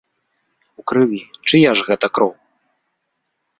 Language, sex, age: Belarusian, male, 19-29